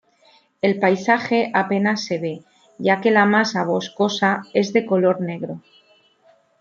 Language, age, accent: Spanish, 40-49, España: Centro-Sur peninsular (Madrid, Toledo, Castilla-La Mancha)